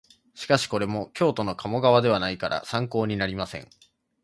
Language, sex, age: Japanese, male, 19-29